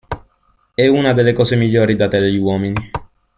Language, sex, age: Italian, male, under 19